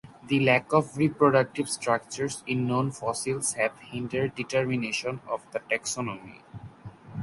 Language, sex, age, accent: English, male, under 19, India and South Asia (India, Pakistan, Sri Lanka)